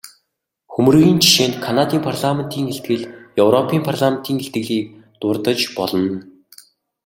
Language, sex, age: Mongolian, male, 19-29